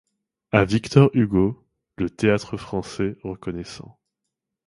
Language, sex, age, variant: French, male, 30-39, Français de métropole